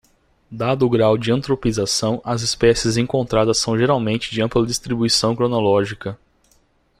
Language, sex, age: Portuguese, male, 19-29